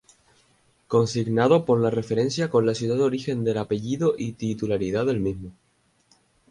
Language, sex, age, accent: Spanish, male, 19-29, España: Islas Canarias